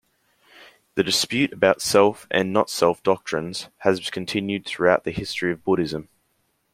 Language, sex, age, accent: English, male, under 19, Australian English